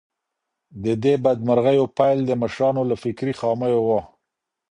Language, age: Pashto, 50-59